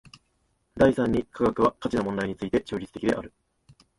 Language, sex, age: Japanese, male, 19-29